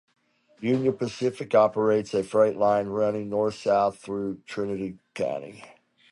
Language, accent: English, United States English